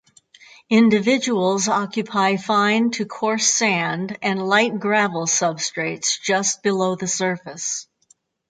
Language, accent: English, United States English